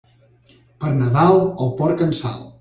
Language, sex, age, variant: Catalan, male, 30-39, Central